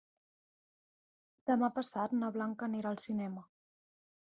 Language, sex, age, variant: Catalan, female, 19-29, Central